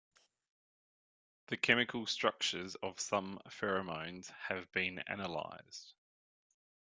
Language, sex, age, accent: English, male, 30-39, Australian English